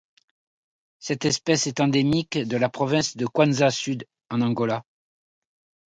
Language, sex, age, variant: French, male, 60-69, Français de métropole